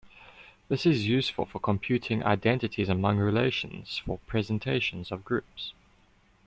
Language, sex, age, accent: English, male, 19-29, Southern African (South Africa, Zimbabwe, Namibia)